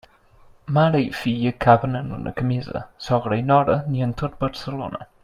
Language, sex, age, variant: Catalan, male, 19-29, Central